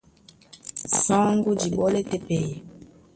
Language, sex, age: Duala, female, 19-29